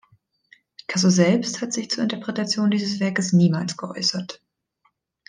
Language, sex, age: German, female, 30-39